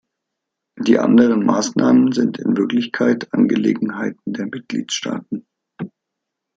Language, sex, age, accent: German, male, 40-49, Deutschland Deutsch